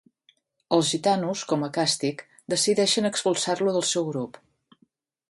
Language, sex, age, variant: Catalan, female, 50-59, Central